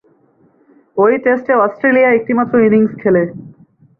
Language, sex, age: Bengali, male, 19-29